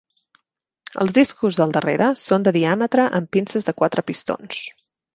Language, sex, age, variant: Catalan, female, 30-39, Central